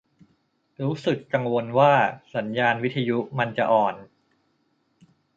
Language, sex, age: Thai, male, 30-39